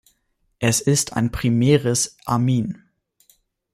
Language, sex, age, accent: German, male, 19-29, Deutschland Deutsch